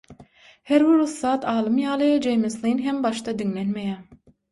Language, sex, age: Turkmen, female, 19-29